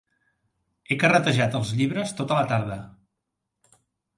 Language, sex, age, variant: Catalan, male, 60-69, Central